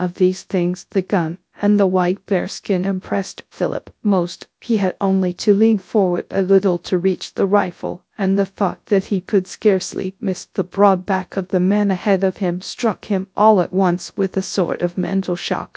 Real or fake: fake